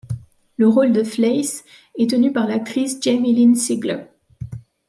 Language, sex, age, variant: French, female, 40-49, Français de métropole